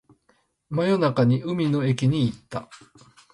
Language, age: Japanese, 50-59